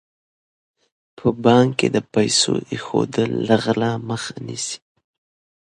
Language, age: Pashto, 19-29